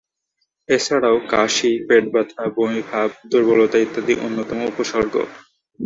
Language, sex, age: Bengali, male, 19-29